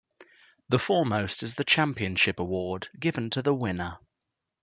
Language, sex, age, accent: English, male, 19-29, England English